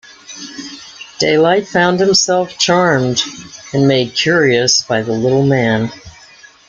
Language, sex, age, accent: English, female, 60-69, United States English